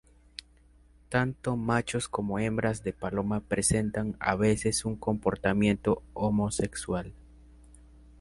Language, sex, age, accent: Spanish, male, 19-29, Andino-Pacífico: Colombia, Perú, Ecuador, oeste de Bolivia y Venezuela andina